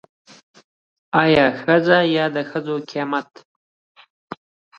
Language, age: Pashto, under 19